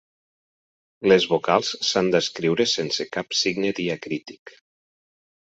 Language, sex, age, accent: Catalan, male, 40-49, occidental